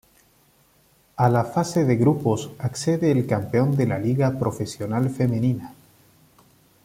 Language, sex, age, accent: Spanish, male, 30-39, Andino-Pacífico: Colombia, Perú, Ecuador, oeste de Bolivia y Venezuela andina